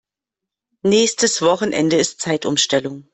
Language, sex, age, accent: German, female, 50-59, Deutschland Deutsch